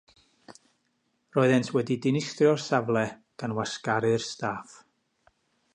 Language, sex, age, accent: Welsh, male, 50-59, Y Deyrnas Unedig Cymraeg